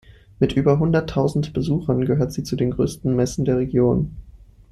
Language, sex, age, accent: German, male, 19-29, Deutschland Deutsch